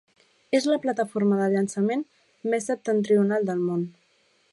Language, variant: Catalan, Central